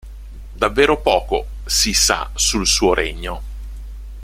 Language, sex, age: Italian, male, 50-59